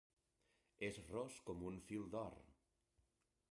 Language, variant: Catalan, Central